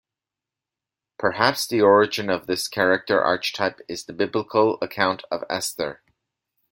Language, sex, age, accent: English, male, 30-39, Canadian English